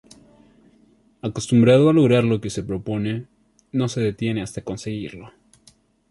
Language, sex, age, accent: Spanish, male, 19-29, México